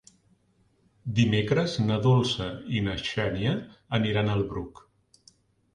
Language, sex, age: Catalan, male, 50-59